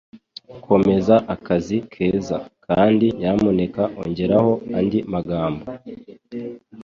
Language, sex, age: Kinyarwanda, male, 19-29